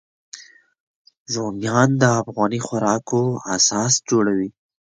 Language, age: Pashto, 19-29